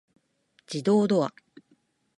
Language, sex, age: Japanese, female, 40-49